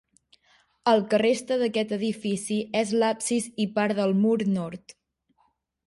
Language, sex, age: Catalan, female, 19-29